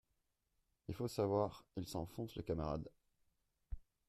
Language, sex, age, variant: French, male, 30-39, Français de métropole